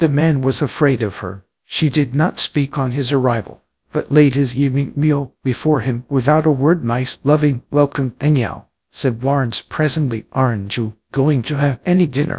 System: TTS, GradTTS